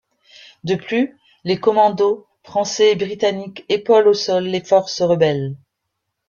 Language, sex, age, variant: French, female, 50-59, Français de métropole